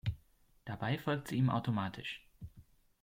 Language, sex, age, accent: German, male, 30-39, Deutschland Deutsch